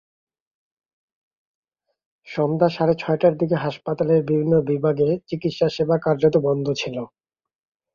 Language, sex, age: Bengali, male, 30-39